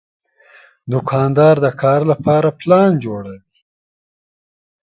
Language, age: Pashto, 19-29